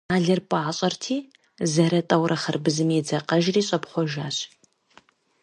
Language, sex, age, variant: Kabardian, female, 19-29, Адыгэбзэ (Къэбэрдей, Кирил, псоми зэдай)